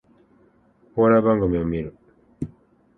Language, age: Japanese, 30-39